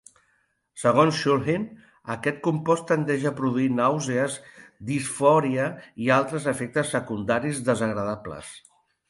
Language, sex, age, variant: Catalan, male, 50-59, Central